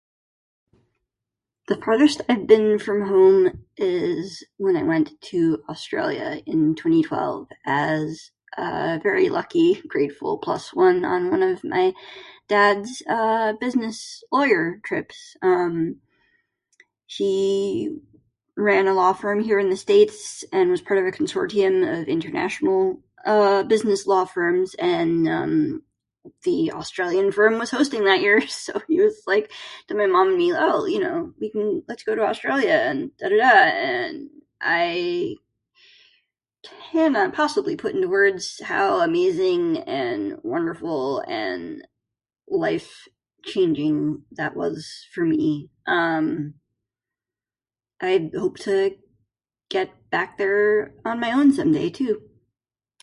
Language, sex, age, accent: English, female, 30-39, United States English